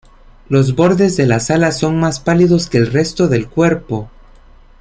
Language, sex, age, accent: Spanish, male, 19-29, América central